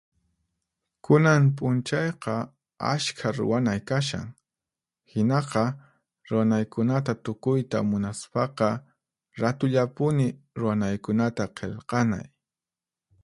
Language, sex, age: Puno Quechua, male, 30-39